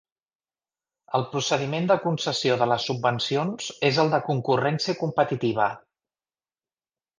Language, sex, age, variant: Catalan, male, 40-49, Central